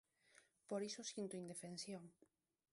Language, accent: Galician, Neofalante